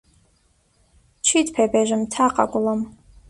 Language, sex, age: Central Kurdish, female, 19-29